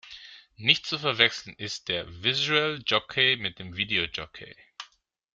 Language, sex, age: German, male, 30-39